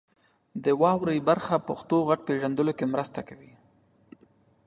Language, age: Pashto, 30-39